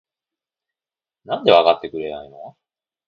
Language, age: Japanese, 30-39